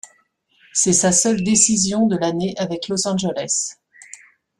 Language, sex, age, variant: French, female, 50-59, Français de métropole